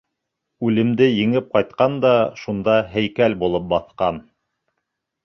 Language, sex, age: Bashkir, male, 30-39